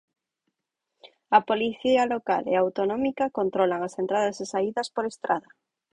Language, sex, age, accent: Galician, female, 30-39, Oriental (común en zona oriental); Normativo (estándar)